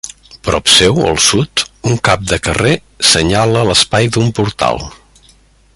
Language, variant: Catalan, Central